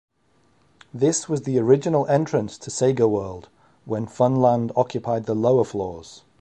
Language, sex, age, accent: English, male, 40-49, England English